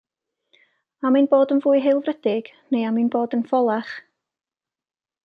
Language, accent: Welsh, Y Deyrnas Unedig Cymraeg